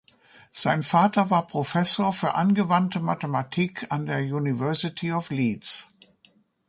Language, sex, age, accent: German, female, 70-79, Deutschland Deutsch